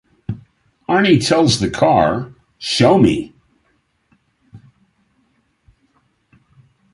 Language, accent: English, United States English